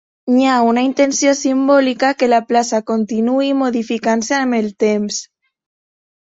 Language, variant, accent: Catalan, Septentrional, septentrional